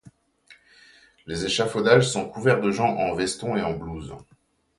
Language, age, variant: French, 19-29, Français de métropole